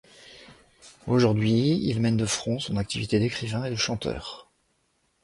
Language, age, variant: French, 60-69, Français de métropole